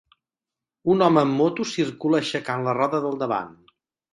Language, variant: Catalan, Central